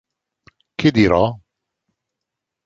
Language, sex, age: Italian, male, 60-69